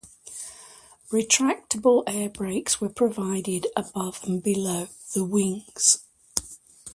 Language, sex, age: English, female, 60-69